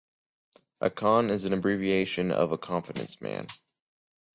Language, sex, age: English, male, under 19